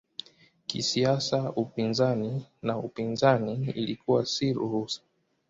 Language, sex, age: Swahili, male, 19-29